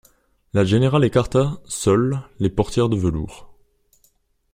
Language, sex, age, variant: French, male, 19-29, Français de métropole